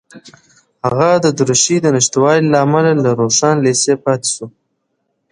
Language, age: Pashto, 19-29